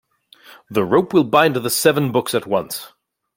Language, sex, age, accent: English, male, 40-49, Canadian English